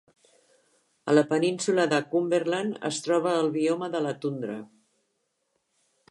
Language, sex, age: Catalan, female, 60-69